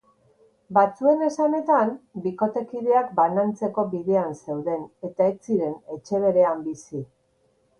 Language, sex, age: Basque, female, 60-69